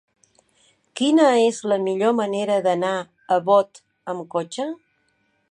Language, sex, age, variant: Catalan, female, 50-59, Balear